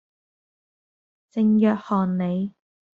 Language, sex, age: Cantonese, female, 30-39